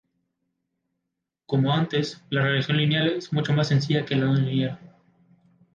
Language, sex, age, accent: Spanish, male, 19-29, América central